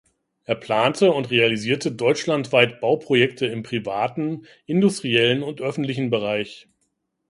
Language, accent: German, Deutschland Deutsch